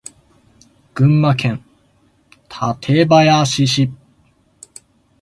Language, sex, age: Japanese, male, 19-29